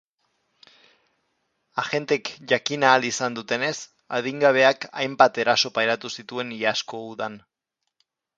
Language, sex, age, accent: Basque, male, 30-39, Mendebalekoa (Araba, Bizkaia, Gipuzkoako mendebaleko herri batzuk)